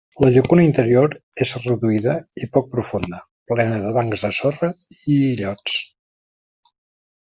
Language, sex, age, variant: Catalan, male, 50-59, Central